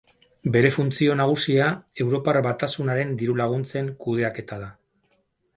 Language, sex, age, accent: Basque, male, 60-69, Mendebalekoa (Araba, Bizkaia, Gipuzkoako mendebaleko herri batzuk)